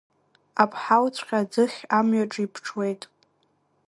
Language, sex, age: Abkhazian, female, under 19